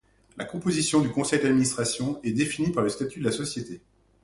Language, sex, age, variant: French, male, 40-49, Français de métropole